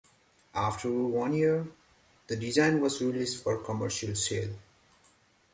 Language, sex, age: English, male, 19-29